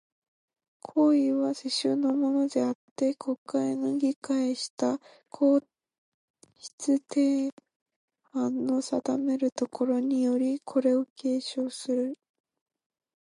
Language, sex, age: Japanese, female, 19-29